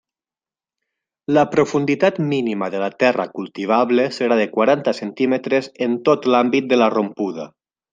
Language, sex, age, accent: Catalan, male, 19-29, valencià